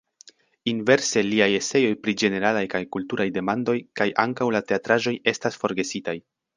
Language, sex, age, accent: Esperanto, male, under 19, Internacia